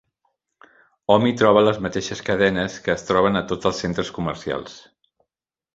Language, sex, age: Catalan, male, 60-69